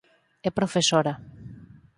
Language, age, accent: Galician, 40-49, Oriental (común en zona oriental)